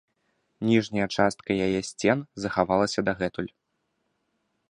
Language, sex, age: Belarusian, male, 19-29